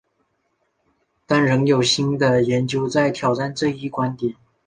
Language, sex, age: Chinese, male, under 19